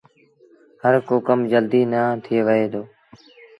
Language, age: Sindhi Bhil, 19-29